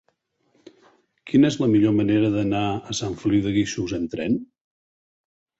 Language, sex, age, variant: Catalan, male, 50-59, Nord-Occidental